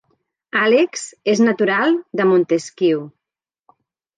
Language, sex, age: Catalan, female, 50-59